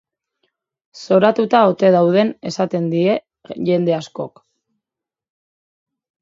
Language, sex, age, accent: Basque, female, 30-39, Mendebalekoa (Araba, Bizkaia, Gipuzkoako mendebaleko herri batzuk)